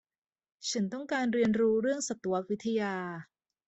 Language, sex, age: Thai, female, 30-39